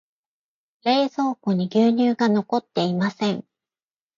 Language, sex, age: Japanese, female, 50-59